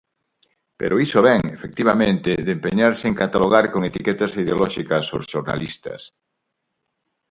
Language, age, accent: Galician, 50-59, Normativo (estándar)